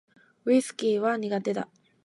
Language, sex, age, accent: Japanese, female, 19-29, 関西弁